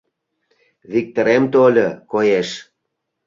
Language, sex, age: Mari, male, 40-49